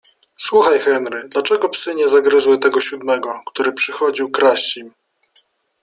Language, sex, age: Polish, male, 30-39